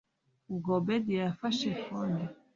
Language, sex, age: Kinyarwanda, female, 30-39